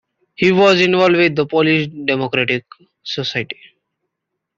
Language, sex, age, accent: English, male, 19-29, India and South Asia (India, Pakistan, Sri Lanka)